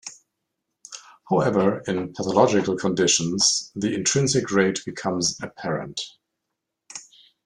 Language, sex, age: English, male, 50-59